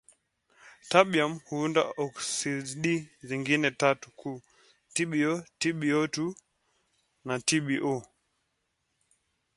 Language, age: English, 19-29